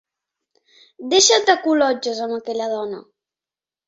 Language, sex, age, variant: Catalan, female, 50-59, Central